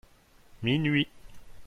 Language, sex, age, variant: French, male, 30-39, Français de métropole